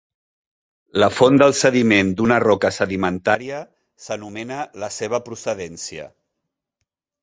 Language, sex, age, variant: Catalan, male, 40-49, Central